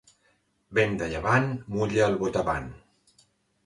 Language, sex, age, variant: Catalan, male, 40-49, Central